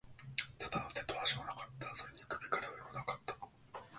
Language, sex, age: Japanese, male, 19-29